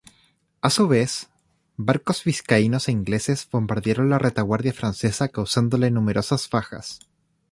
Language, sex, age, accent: Spanish, male, 19-29, Chileno: Chile, Cuyo